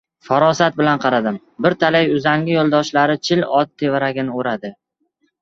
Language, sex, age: Uzbek, male, 19-29